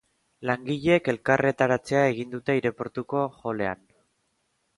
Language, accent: Basque, Erdialdekoa edo Nafarra (Gipuzkoa, Nafarroa)